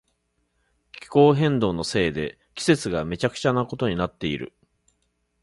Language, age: Japanese, 40-49